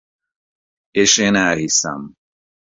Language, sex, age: Hungarian, male, 40-49